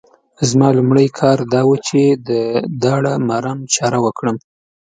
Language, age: Pashto, 30-39